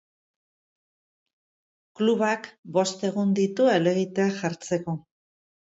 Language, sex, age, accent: Basque, female, 60-69, Mendebalekoa (Araba, Bizkaia, Gipuzkoako mendebaleko herri batzuk)